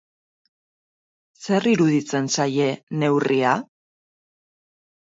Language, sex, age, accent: Basque, female, 30-39, Mendebalekoa (Araba, Bizkaia, Gipuzkoako mendebaleko herri batzuk)